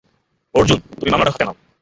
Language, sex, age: Bengali, male, 19-29